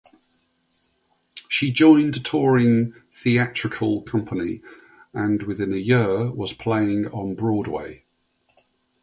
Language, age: English, 60-69